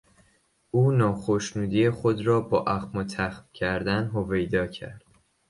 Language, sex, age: Persian, male, under 19